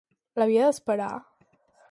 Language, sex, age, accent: Catalan, female, under 19, gironí